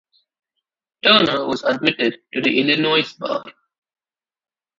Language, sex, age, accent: English, male, under 19, India and South Asia (India, Pakistan, Sri Lanka)